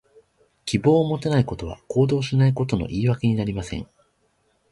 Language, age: Japanese, 30-39